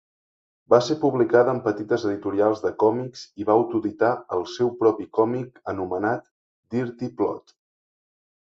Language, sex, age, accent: Catalan, male, 19-29, Empordanès